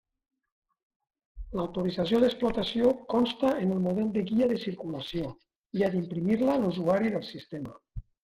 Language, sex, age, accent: Catalan, male, 50-59, valencià